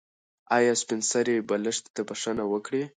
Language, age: Pashto, under 19